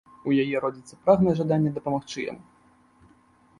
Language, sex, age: Belarusian, male, 19-29